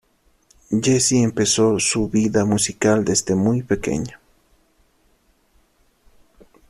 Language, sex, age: Spanish, male, 19-29